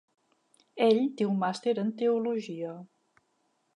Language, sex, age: Catalan, female, 40-49